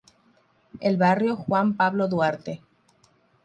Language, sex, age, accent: Spanish, female, 19-29, Rioplatense: Argentina, Uruguay, este de Bolivia, Paraguay